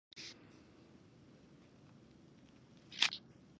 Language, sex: English, female